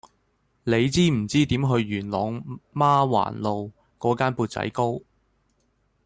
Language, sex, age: Cantonese, male, 19-29